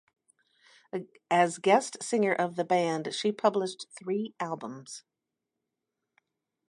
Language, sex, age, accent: English, female, 60-69, United States English